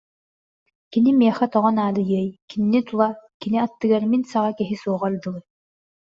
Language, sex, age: Yakut, female, under 19